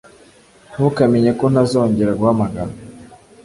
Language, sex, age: Kinyarwanda, male, 19-29